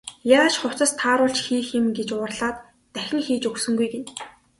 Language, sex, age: Mongolian, female, 19-29